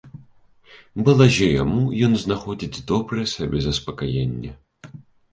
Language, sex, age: Belarusian, male, 19-29